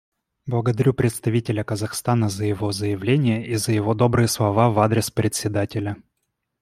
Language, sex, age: Russian, male, 19-29